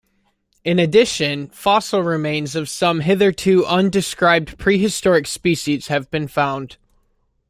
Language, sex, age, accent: English, male, 19-29, United States English